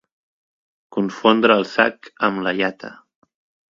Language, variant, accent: Catalan, Central, central